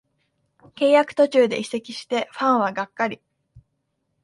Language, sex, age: Japanese, female, 19-29